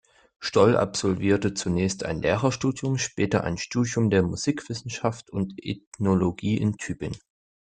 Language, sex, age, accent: German, male, 19-29, Deutschland Deutsch